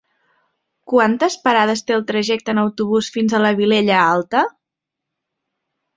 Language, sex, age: Catalan, female, 30-39